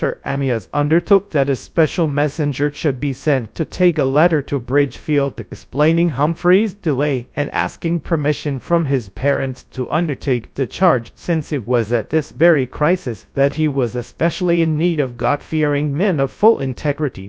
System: TTS, GradTTS